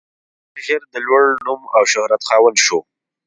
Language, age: Pashto, 30-39